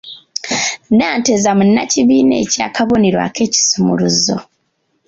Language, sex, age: Ganda, female, 30-39